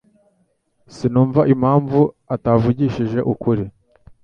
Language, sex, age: Kinyarwanda, male, 19-29